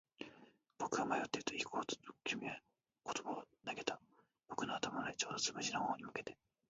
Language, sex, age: Japanese, male, 19-29